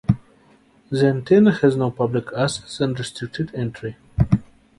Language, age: English, 19-29